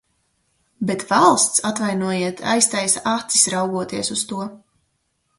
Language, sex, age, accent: Latvian, female, 19-29, Vidus dialekts